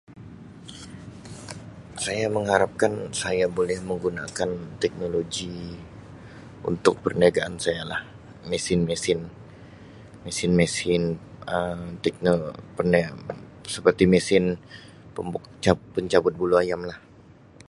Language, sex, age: Sabah Malay, male, 19-29